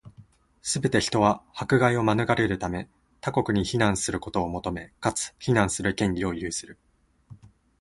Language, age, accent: Japanese, 19-29, 東京; 関東